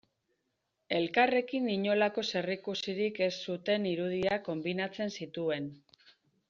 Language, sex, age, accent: Basque, female, 40-49, Mendebalekoa (Araba, Bizkaia, Gipuzkoako mendebaleko herri batzuk)